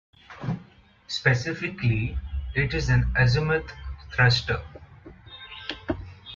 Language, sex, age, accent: English, male, 19-29, India and South Asia (India, Pakistan, Sri Lanka)